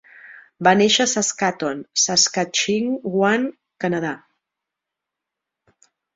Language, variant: Catalan, Central